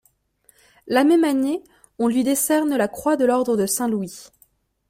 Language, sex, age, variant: French, female, 19-29, Français de métropole